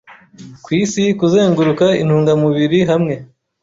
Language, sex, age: Kinyarwanda, male, 19-29